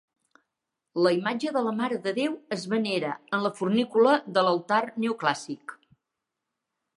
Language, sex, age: Catalan, female, 50-59